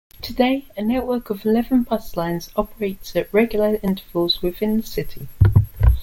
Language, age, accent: English, under 19, England English